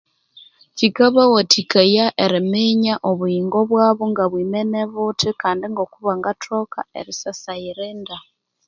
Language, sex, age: Konzo, female, 30-39